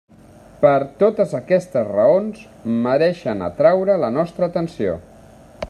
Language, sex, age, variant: Catalan, male, 40-49, Central